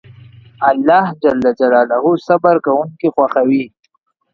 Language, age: Pashto, 19-29